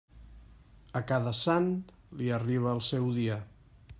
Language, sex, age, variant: Catalan, male, 50-59, Central